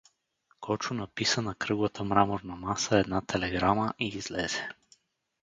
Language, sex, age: Bulgarian, male, 30-39